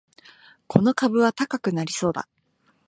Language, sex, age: Japanese, female, 19-29